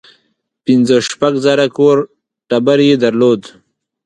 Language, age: Pashto, 30-39